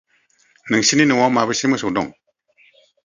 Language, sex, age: Bodo, female, 40-49